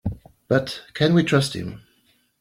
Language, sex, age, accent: English, male, 40-49, Southern African (South Africa, Zimbabwe, Namibia)